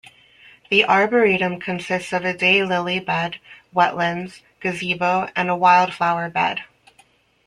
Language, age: English, 30-39